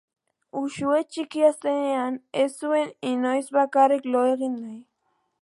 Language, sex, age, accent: Basque, female, under 19, Mendebalekoa (Araba, Bizkaia, Gipuzkoako mendebaleko herri batzuk)